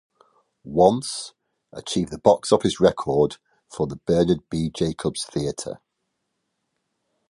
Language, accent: English, England English